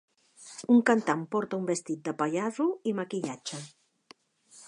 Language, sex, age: Catalan, female, 50-59